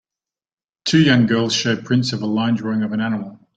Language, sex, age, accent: English, male, 40-49, Australian English